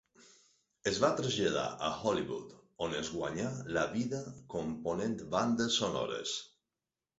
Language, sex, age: Catalan, male, 50-59